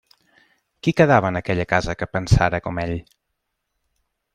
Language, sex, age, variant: Catalan, male, 30-39, Central